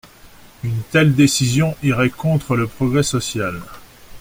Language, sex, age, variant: French, male, 40-49, Français de métropole